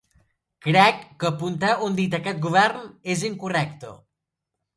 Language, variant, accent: Catalan, Central, central